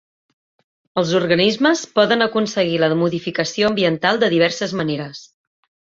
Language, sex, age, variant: Catalan, female, 40-49, Central